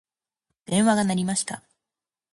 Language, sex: Japanese, female